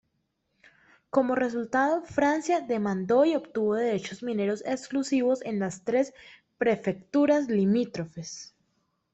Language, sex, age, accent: Spanish, female, 19-29, Caribe: Cuba, Venezuela, Puerto Rico, República Dominicana, Panamá, Colombia caribeña, México caribeño, Costa del golfo de México